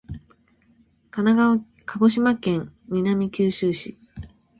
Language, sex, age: Japanese, female, 19-29